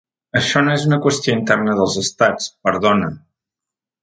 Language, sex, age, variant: Catalan, male, 30-39, Central